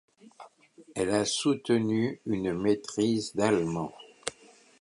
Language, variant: French, Français de métropole